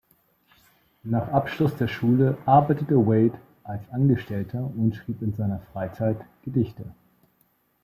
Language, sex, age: German, male, 50-59